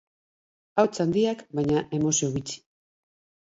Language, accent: Basque, Mendebalekoa (Araba, Bizkaia, Gipuzkoako mendebaleko herri batzuk)